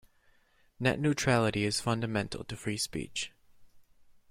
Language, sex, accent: English, male, United States English